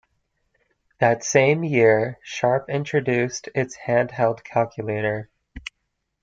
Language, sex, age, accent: English, male, 19-29, United States English